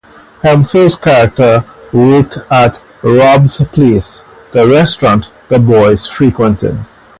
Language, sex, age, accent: English, male, 40-49, West Indies and Bermuda (Bahamas, Bermuda, Jamaica, Trinidad)